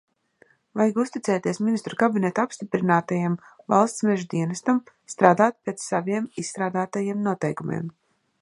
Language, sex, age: Latvian, female, 30-39